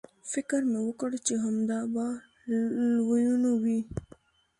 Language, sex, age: Pashto, female, under 19